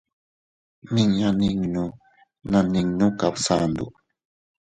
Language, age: Teutila Cuicatec, 30-39